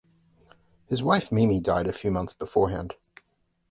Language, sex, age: English, male, 50-59